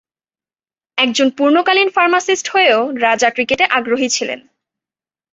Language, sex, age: Bengali, female, 19-29